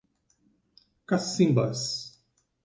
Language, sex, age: Portuguese, male, 50-59